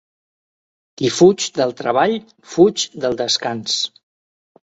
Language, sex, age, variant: Catalan, male, 60-69, Central